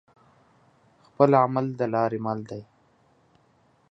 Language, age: Pashto, 19-29